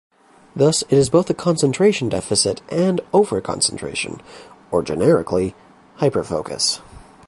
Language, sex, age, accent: English, male, 19-29, Canadian English